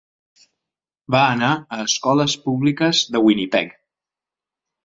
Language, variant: Catalan, Central